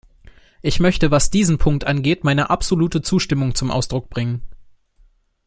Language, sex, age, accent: German, male, 19-29, Deutschland Deutsch